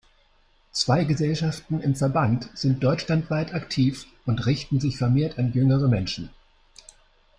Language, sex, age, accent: German, male, 60-69, Deutschland Deutsch